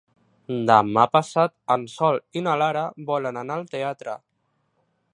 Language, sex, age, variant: Catalan, male, 19-29, Central